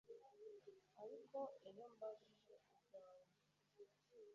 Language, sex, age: Kinyarwanda, female, 19-29